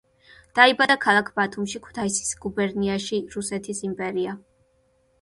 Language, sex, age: Georgian, female, 19-29